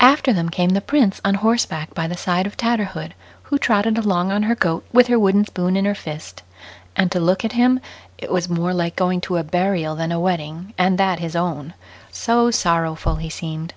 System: none